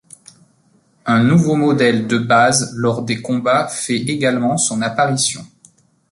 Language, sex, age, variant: French, male, 30-39, Français de métropole